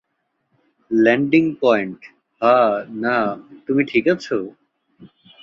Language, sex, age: Bengali, male, 19-29